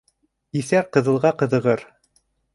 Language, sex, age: Bashkir, male, 30-39